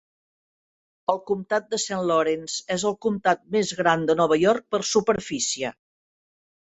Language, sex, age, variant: Catalan, female, 60-69, Central